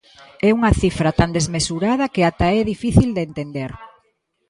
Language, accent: Galician, Normativo (estándar)